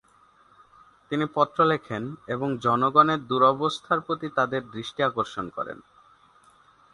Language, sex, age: Bengali, male, 19-29